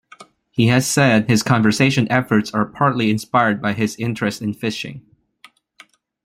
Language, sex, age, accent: English, male, 19-29, United States English